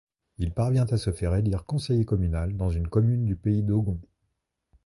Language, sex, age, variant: French, male, 50-59, Français de métropole